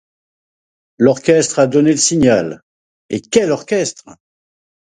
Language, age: French, 50-59